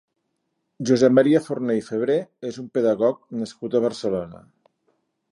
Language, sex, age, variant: Catalan, male, 50-59, Nord-Occidental